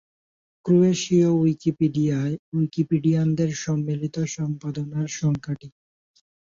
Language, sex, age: Bengali, male, 19-29